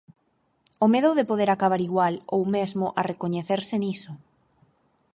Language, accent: Galician, Normativo (estándar)